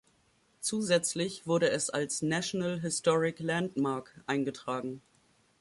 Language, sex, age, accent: German, female, 19-29, Deutschland Deutsch